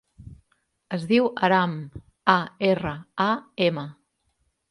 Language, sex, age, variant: Catalan, female, 40-49, Central